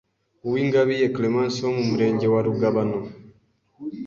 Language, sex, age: Kinyarwanda, male, 19-29